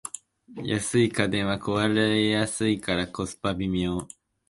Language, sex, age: Japanese, male, under 19